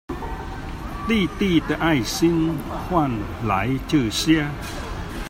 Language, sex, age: Chinese, male, 70-79